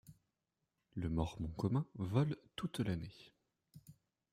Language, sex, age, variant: French, male, 19-29, Français de métropole